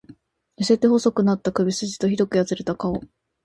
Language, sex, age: Japanese, female, 19-29